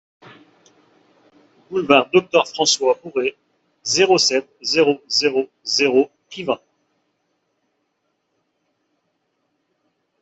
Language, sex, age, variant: French, male, 40-49, Français de métropole